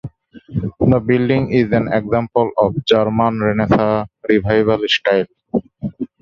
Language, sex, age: English, male, 19-29